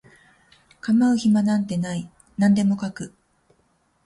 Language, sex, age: Japanese, female, 40-49